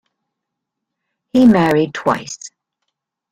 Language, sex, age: English, female, 60-69